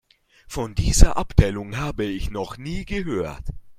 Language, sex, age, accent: German, male, under 19, Österreichisches Deutsch